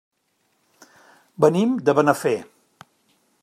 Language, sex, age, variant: Catalan, male, 50-59, Central